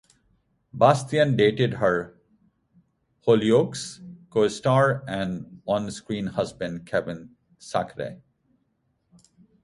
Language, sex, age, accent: English, male, 40-49, India and South Asia (India, Pakistan, Sri Lanka)